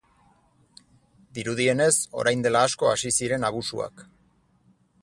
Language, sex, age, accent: Basque, male, 40-49, Erdialdekoa edo Nafarra (Gipuzkoa, Nafarroa)